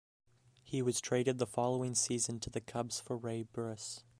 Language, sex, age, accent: English, male, under 19, Canadian English